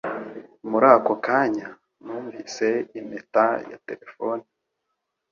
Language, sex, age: Kinyarwanda, male, 19-29